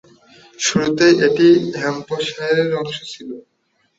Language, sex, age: Bengali, male, 19-29